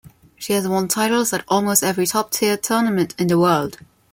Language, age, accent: English, 19-29, Filipino